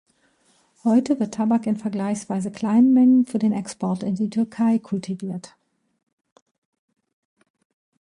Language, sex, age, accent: German, female, 50-59, Deutschland Deutsch